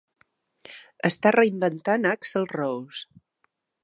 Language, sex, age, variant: Catalan, female, 50-59, Central